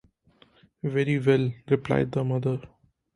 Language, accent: English, India and South Asia (India, Pakistan, Sri Lanka)